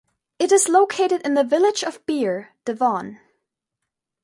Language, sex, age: English, female, under 19